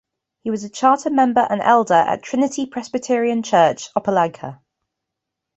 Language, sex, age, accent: English, female, 30-39, England English